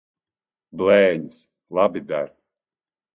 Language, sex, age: Latvian, male, 40-49